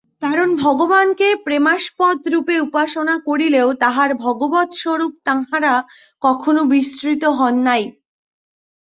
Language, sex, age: Bengali, female, 19-29